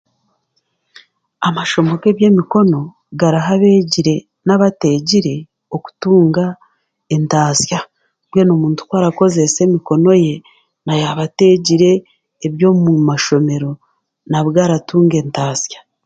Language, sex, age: Chiga, female, 40-49